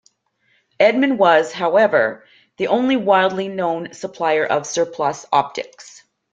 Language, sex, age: English, female, 50-59